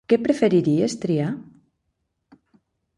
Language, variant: Catalan, Nord-Occidental